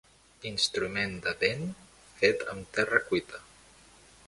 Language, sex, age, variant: Catalan, male, 19-29, Central